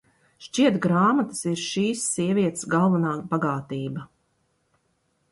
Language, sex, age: Latvian, female, 40-49